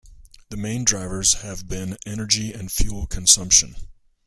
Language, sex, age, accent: English, male, 50-59, United States English